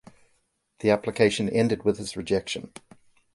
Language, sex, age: English, male, 50-59